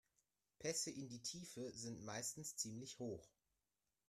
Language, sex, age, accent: German, male, under 19, Deutschland Deutsch